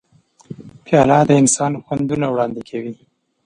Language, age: Pashto, 30-39